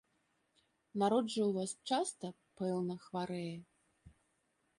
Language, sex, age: Belarusian, female, 40-49